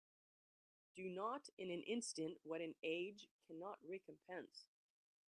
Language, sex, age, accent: English, female, 60-69, United States English